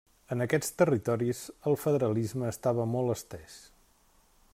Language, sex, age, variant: Catalan, male, 50-59, Central